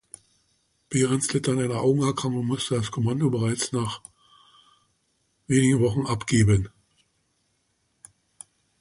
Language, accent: German, Deutschland Deutsch